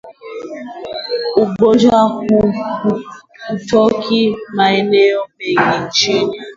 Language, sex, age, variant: Swahili, female, 19-29, Kiswahili cha Bara ya Kenya